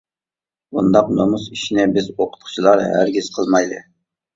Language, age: Uyghur, 30-39